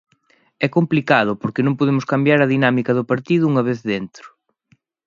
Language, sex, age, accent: Galician, male, 30-39, Normativo (estándar)